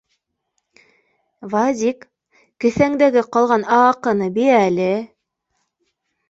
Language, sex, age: Bashkir, female, 30-39